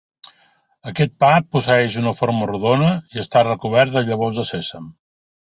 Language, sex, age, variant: Catalan, male, 50-59, Balear